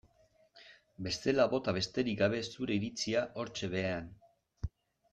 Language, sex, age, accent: Basque, male, 60-69, Erdialdekoa edo Nafarra (Gipuzkoa, Nafarroa)